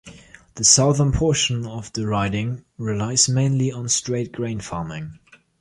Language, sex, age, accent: English, male, under 19, England English